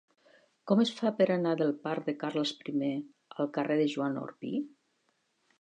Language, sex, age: Catalan, female, 60-69